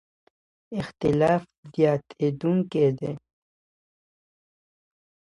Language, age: Pashto, under 19